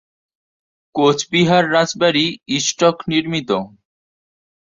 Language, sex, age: Bengali, male, under 19